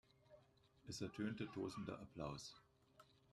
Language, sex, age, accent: German, male, 60-69, Deutschland Deutsch